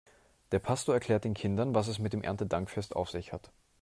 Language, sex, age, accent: German, male, 19-29, Deutschland Deutsch